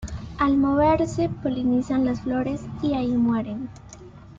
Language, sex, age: Spanish, female, under 19